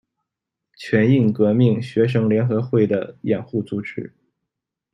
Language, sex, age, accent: Chinese, male, 19-29, 出生地：吉林省